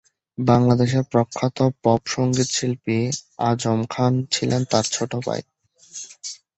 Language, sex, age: Bengali, male, 19-29